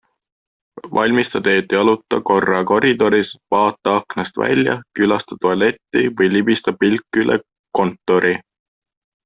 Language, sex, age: Estonian, male, 19-29